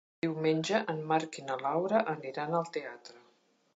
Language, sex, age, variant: Catalan, female, 60-69, Central